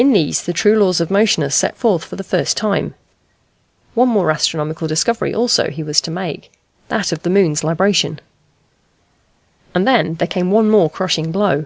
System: none